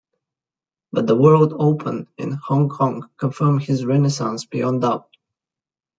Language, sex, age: English, male, 19-29